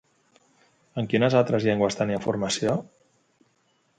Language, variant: Catalan, Central